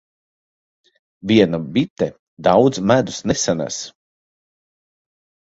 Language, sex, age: Latvian, male, 30-39